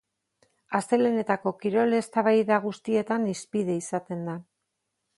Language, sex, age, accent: Basque, female, 50-59, Mendebalekoa (Araba, Bizkaia, Gipuzkoako mendebaleko herri batzuk)